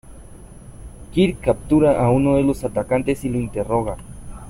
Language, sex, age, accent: Spanish, male, 19-29, América central